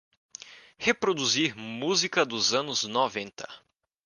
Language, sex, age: Portuguese, male, under 19